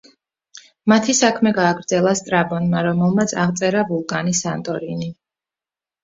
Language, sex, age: Georgian, female, 30-39